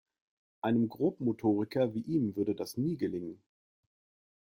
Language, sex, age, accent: German, male, 40-49, Deutschland Deutsch